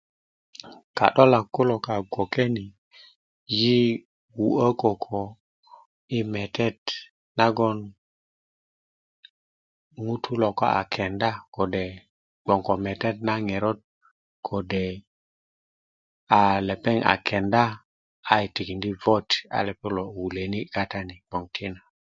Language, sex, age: Kuku, male, 30-39